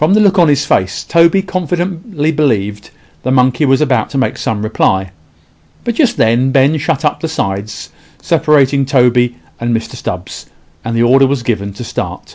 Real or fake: real